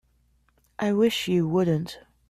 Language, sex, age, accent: English, female, 30-39, Australian English